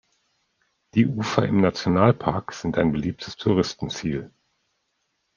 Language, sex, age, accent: German, male, 40-49, Deutschland Deutsch